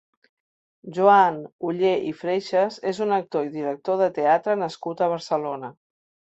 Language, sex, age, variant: Catalan, female, 50-59, Central